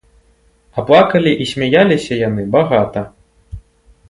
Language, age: Belarusian, 19-29